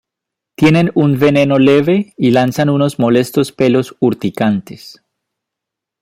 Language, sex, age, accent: Spanish, male, 19-29, Andino-Pacífico: Colombia, Perú, Ecuador, oeste de Bolivia y Venezuela andina